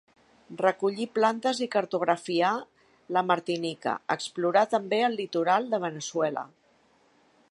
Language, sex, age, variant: Catalan, female, 50-59, Central